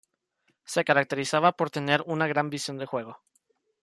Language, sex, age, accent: Spanish, male, under 19, México